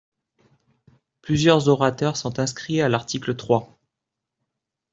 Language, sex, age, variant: French, male, 19-29, Français de métropole